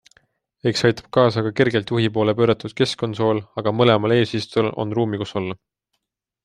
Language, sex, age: Estonian, male, 19-29